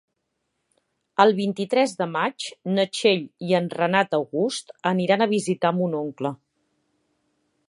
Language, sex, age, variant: Catalan, female, 40-49, Central